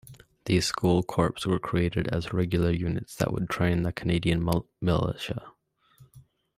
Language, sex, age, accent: English, male, under 19, Canadian English